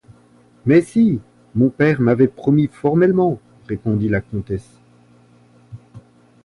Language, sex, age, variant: French, male, 50-59, Français de métropole